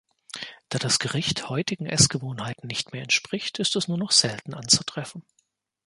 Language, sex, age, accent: German, male, 30-39, Deutschland Deutsch